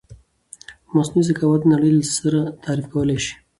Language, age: Pashto, 19-29